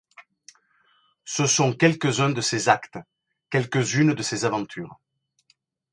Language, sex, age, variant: French, male, 40-49, Français de métropole